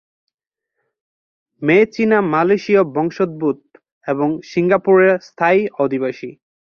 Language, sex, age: Bengali, male, 19-29